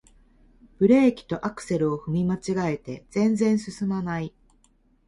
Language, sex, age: Japanese, female, 50-59